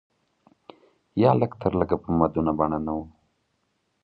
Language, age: Pashto, 19-29